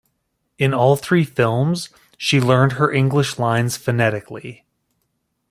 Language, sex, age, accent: English, male, 30-39, United States English